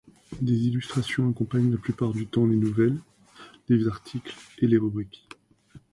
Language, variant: French, Français de métropole